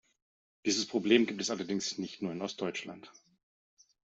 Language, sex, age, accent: German, male, 50-59, Deutschland Deutsch